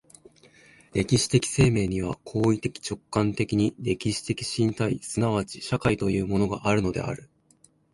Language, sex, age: Japanese, female, 19-29